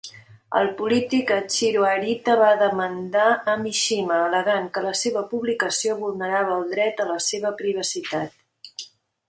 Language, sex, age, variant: Catalan, female, 60-69, Central